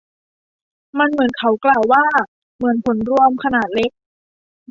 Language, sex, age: Thai, female, 19-29